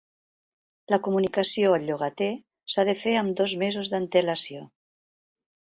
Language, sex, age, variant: Catalan, female, 50-59, Septentrional